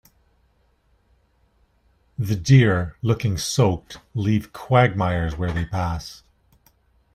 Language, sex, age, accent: English, male, 50-59, Canadian English